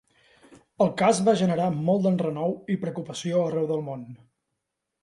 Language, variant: Catalan, Central